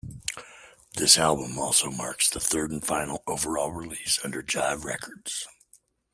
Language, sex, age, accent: English, male, 40-49, United States English